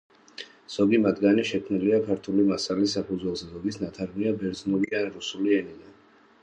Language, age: Georgian, 19-29